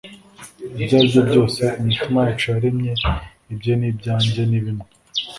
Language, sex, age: Kinyarwanda, male, 19-29